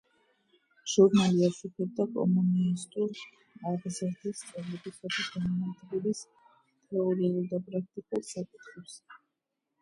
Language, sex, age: Georgian, female, under 19